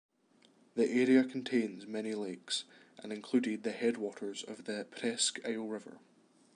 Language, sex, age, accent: English, male, 19-29, Scottish English